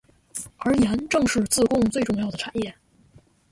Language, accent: Chinese, 出生地：天津市; 普通话